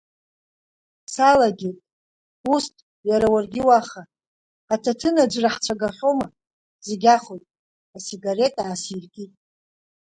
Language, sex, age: Abkhazian, female, 50-59